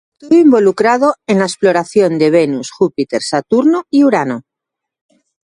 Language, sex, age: Spanish, female, 30-39